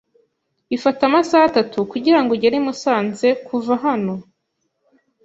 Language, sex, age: Kinyarwanda, female, 19-29